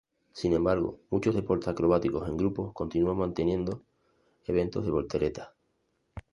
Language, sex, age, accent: Spanish, male, 30-39, España: Islas Canarias